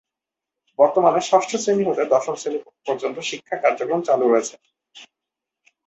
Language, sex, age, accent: Bengali, male, 19-29, Bangladeshi